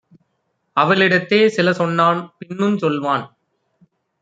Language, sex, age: Tamil, male, 30-39